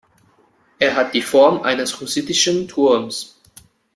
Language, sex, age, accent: German, male, 30-39, Deutschland Deutsch